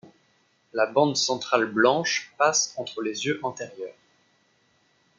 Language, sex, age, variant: French, male, 19-29, Français de métropole